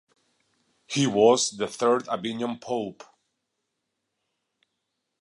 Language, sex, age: English, male, 40-49